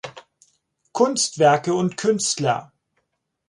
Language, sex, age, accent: German, male, 40-49, Deutschland Deutsch